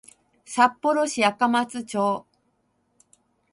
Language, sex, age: Japanese, female, 60-69